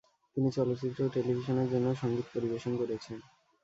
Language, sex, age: Bengali, male, 19-29